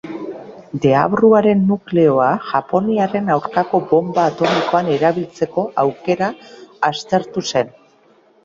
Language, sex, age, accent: Basque, female, 40-49, Mendebalekoa (Araba, Bizkaia, Gipuzkoako mendebaleko herri batzuk)